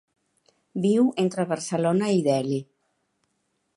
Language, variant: Catalan, Central